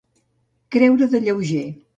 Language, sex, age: Catalan, female, 70-79